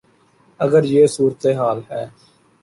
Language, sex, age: Urdu, male, 19-29